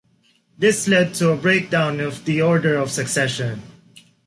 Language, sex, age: English, male, 19-29